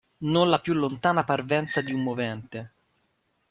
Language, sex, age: Italian, male, 30-39